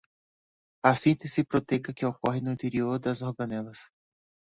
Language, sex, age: Portuguese, male, 30-39